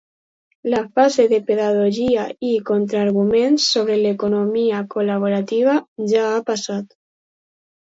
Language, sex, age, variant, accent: Catalan, female, under 19, Alacantí, valencià